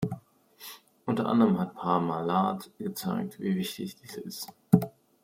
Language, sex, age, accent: German, male, 30-39, Deutschland Deutsch